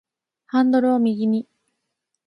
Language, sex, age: Japanese, female, 19-29